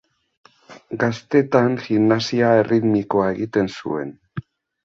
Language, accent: Basque, Mendebalekoa (Araba, Bizkaia, Gipuzkoako mendebaleko herri batzuk)